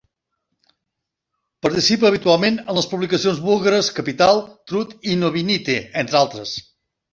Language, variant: Catalan, Septentrional